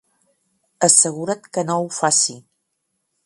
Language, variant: Catalan, Nord-Occidental